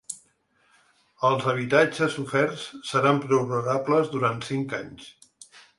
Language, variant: Catalan, Central